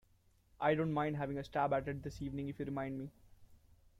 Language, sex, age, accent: English, male, 19-29, India and South Asia (India, Pakistan, Sri Lanka)